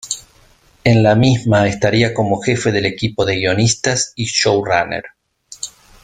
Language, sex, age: Spanish, male, 50-59